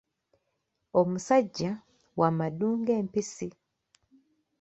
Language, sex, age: Ganda, female, 19-29